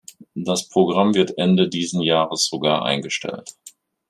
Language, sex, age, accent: German, male, 50-59, Deutschland Deutsch